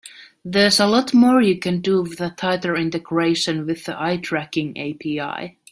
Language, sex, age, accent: English, female, 19-29, England English